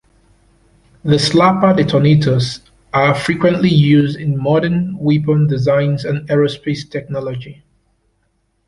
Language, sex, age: English, male, 30-39